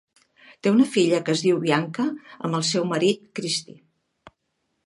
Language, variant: Catalan, Central